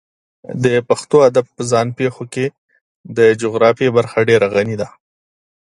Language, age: Pashto, 30-39